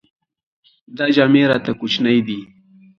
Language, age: Pashto, 19-29